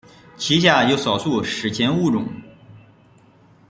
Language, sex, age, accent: Chinese, male, 30-39, 出生地：河南省